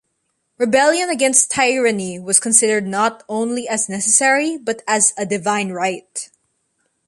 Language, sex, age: English, female, 19-29